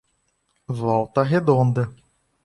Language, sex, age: Portuguese, male, 19-29